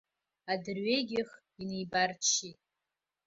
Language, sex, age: Abkhazian, female, under 19